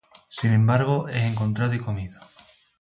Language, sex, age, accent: Spanish, male, 30-39, España: Sur peninsular (Andalucia, Extremadura, Murcia)